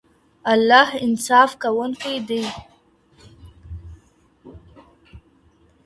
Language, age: Pashto, under 19